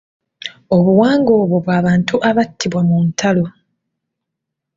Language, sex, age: Ganda, female, 30-39